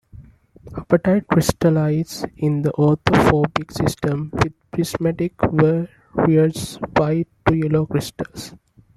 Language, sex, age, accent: English, male, 19-29, India and South Asia (India, Pakistan, Sri Lanka)